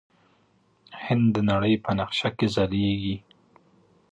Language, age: Pashto, 30-39